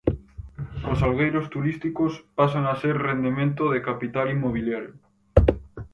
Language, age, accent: Galician, under 19, Atlántico (seseo e gheada)